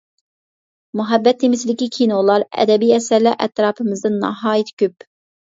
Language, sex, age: Uyghur, female, 19-29